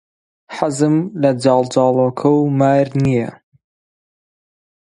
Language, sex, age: Central Kurdish, male, 19-29